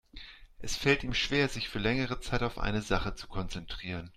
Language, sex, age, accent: German, male, 40-49, Deutschland Deutsch